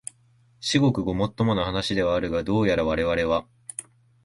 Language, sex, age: Japanese, male, 19-29